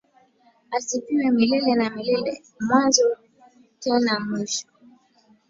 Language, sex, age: Swahili, female, 19-29